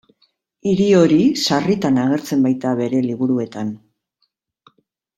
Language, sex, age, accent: Basque, female, 50-59, Erdialdekoa edo Nafarra (Gipuzkoa, Nafarroa)